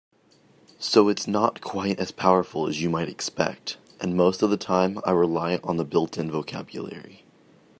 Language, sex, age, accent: English, male, 19-29, United States English